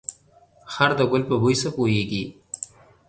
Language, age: Pashto, 30-39